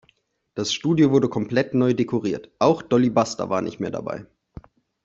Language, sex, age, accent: German, male, 19-29, Deutschland Deutsch